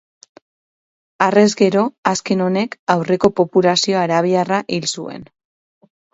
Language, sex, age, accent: Basque, female, 30-39, Mendebalekoa (Araba, Bizkaia, Gipuzkoako mendebaleko herri batzuk)